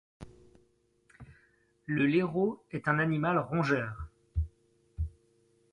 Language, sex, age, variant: French, male, 30-39, Français de métropole